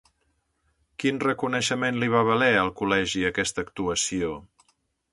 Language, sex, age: Catalan, male, 50-59